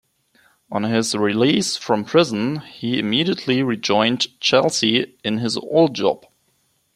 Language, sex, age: English, male, 19-29